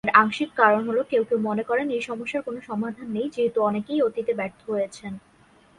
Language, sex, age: Bengali, female, under 19